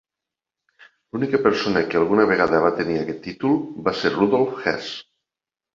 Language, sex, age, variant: Catalan, male, 50-59, Septentrional